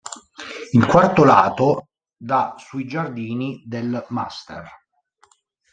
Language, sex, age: Italian, male, 40-49